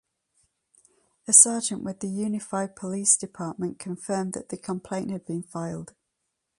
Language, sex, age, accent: English, female, 30-39, England English